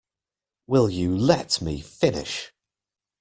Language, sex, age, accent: English, male, 30-39, England English